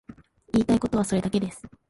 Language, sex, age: Japanese, female, 19-29